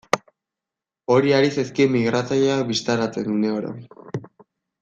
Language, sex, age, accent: Basque, male, 19-29, Erdialdekoa edo Nafarra (Gipuzkoa, Nafarroa)